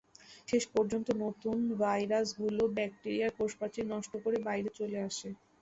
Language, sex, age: Bengali, female, 19-29